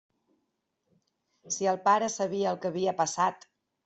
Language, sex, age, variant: Catalan, female, 40-49, Central